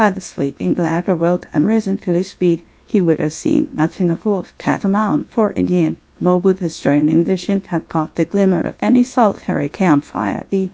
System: TTS, GlowTTS